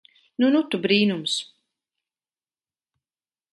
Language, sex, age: Latvian, female, 50-59